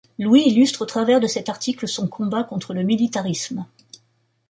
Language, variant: French, Français de métropole